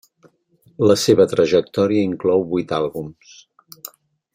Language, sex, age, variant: Catalan, male, 50-59, Central